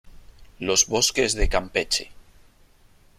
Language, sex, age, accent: Spanish, male, 30-39, España: Norte peninsular (Asturias, Castilla y León, Cantabria, País Vasco, Navarra, Aragón, La Rioja, Guadalajara, Cuenca)